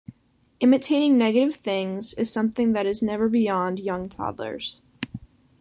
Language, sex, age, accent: English, female, under 19, United States English